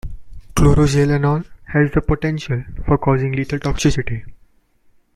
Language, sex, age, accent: English, male, 19-29, India and South Asia (India, Pakistan, Sri Lanka)